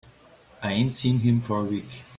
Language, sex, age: English, male, 30-39